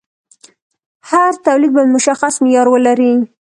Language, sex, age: Pashto, female, 19-29